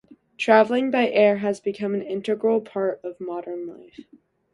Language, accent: English, United States English